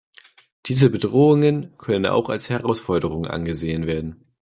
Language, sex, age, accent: German, male, 19-29, Deutschland Deutsch